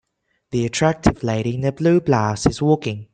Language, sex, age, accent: English, male, 19-29, England English